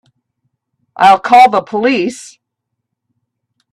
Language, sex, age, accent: English, female, 60-69, United States English